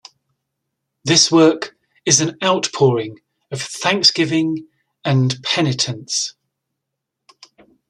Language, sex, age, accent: English, male, 50-59, England English